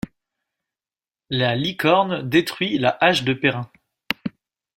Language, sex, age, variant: French, male, 30-39, Français de métropole